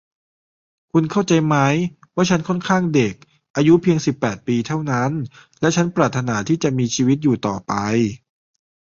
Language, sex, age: Thai, male, 30-39